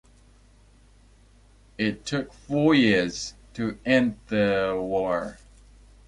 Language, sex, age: English, male, 19-29